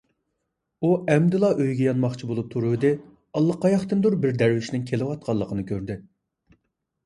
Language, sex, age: Uyghur, male, 19-29